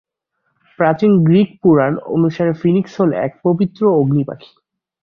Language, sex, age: Bengali, male, 19-29